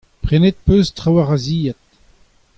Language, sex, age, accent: Breton, male, 60-69, Kerneveg